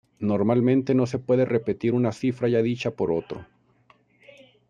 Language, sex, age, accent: Spanish, male, 40-49, México